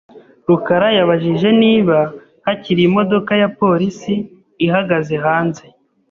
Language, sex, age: Kinyarwanda, male, 19-29